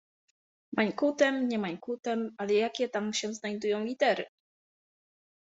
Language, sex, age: Polish, female, 30-39